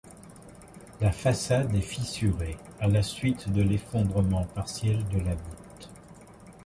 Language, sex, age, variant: French, male, 70-79, Français de métropole